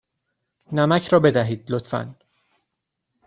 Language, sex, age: Persian, male, 19-29